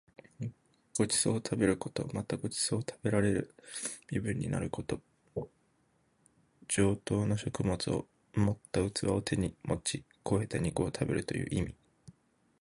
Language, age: Japanese, 19-29